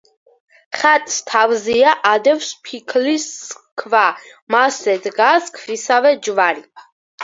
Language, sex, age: Georgian, female, under 19